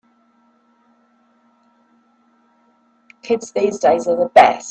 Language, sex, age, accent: English, female, 50-59, England English